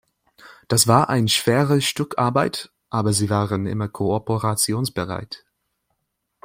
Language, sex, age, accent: German, male, 19-29, Deutschland Deutsch